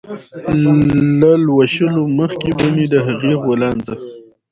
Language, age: Pashto, 19-29